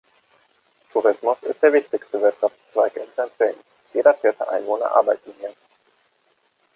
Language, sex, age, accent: German, male, 30-39, Deutschland Deutsch